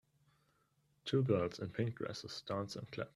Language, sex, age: English, male, 19-29